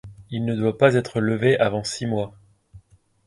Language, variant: French, Français de métropole